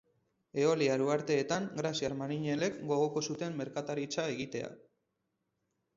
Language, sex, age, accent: Basque, male, 30-39, Mendebalekoa (Araba, Bizkaia, Gipuzkoako mendebaleko herri batzuk)